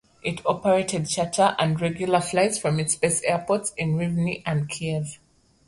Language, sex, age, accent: English, female, 30-39, Southern African (South Africa, Zimbabwe, Namibia)